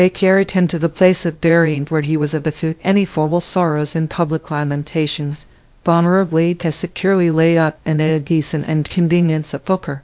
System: TTS, VITS